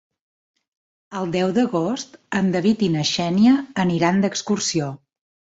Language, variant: Catalan, Central